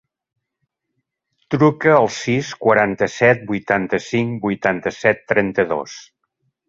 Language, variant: Catalan, Central